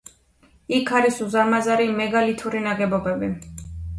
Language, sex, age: Georgian, female, 19-29